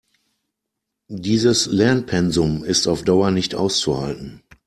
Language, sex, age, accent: German, male, 40-49, Deutschland Deutsch